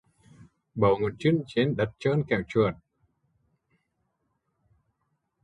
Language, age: Vietnamese, 50-59